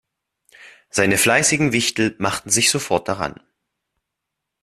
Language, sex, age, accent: German, male, under 19, Deutschland Deutsch